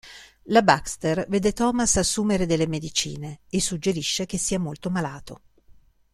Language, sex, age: Italian, female, 50-59